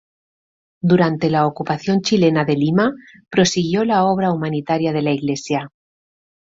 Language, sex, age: Spanish, female, 50-59